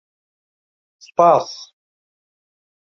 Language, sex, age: Central Kurdish, male, 19-29